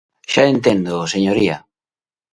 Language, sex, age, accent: Galician, male, 30-39, Oriental (común en zona oriental)